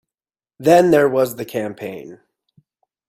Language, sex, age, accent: English, male, 30-39, United States English